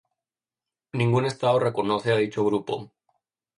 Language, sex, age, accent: Spanish, male, 30-39, México